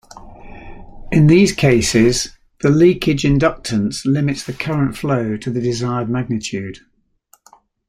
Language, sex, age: English, male, 60-69